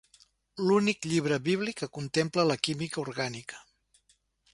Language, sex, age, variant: Catalan, male, 60-69, Septentrional